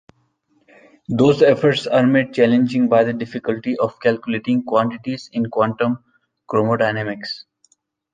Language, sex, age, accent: English, male, 19-29, India and South Asia (India, Pakistan, Sri Lanka)